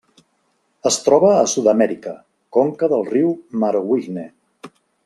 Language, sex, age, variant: Catalan, male, 50-59, Central